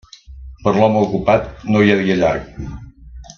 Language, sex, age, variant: Catalan, male, 70-79, Central